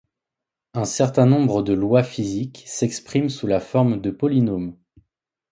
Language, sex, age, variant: French, male, 19-29, Français de métropole